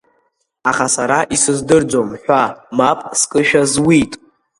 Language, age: Abkhazian, under 19